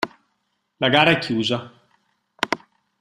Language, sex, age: Italian, male, 30-39